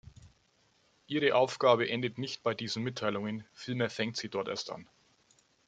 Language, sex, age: German, male, 30-39